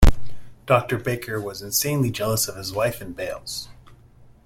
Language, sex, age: English, male, 40-49